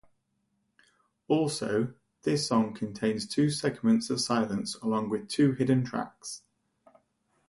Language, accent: English, England English